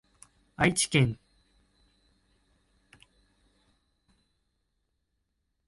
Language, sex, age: Japanese, male, 19-29